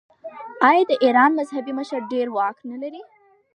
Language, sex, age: Pashto, female, under 19